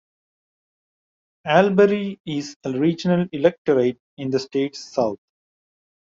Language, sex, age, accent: English, male, 19-29, India and South Asia (India, Pakistan, Sri Lanka)